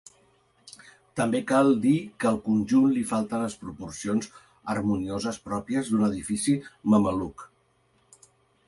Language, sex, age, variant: Catalan, male, 50-59, Central